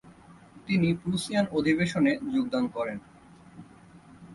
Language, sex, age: Bengali, male, 19-29